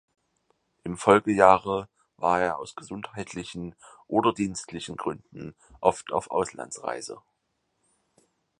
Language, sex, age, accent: German, male, 19-29, Deutschland Deutsch